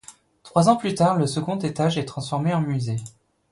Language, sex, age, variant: French, female, 19-29, Français de métropole